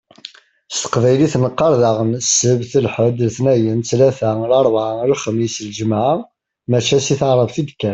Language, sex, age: Kabyle, male, 30-39